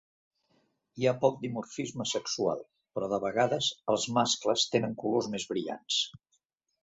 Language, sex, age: Catalan, male, 70-79